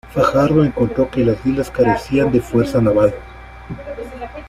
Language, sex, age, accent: Spanish, male, 40-49, Andino-Pacífico: Colombia, Perú, Ecuador, oeste de Bolivia y Venezuela andina